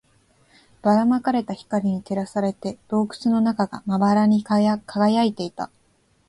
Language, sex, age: Japanese, female, 19-29